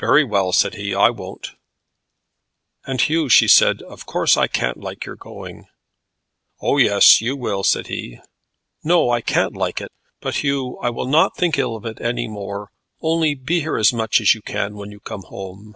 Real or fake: real